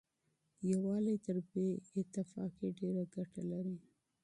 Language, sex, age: Pashto, female, 30-39